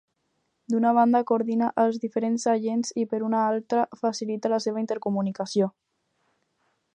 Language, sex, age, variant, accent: Catalan, female, under 19, Alacantí, valencià